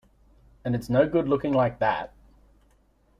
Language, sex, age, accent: English, male, 40-49, Australian English